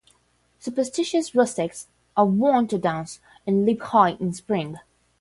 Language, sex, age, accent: English, female, 19-29, United States English; England English